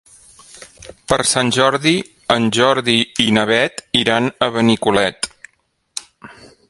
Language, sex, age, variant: Catalan, male, 40-49, Central